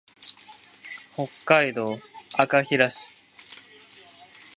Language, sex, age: Japanese, male, 19-29